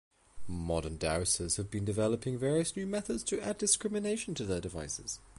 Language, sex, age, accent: English, male, 30-39, England English